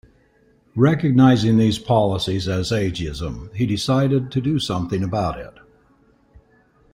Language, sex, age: English, male, 60-69